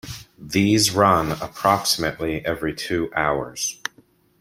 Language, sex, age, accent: English, male, 40-49, United States English